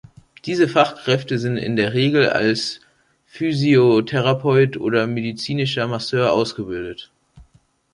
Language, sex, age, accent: German, male, under 19, Deutschland Deutsch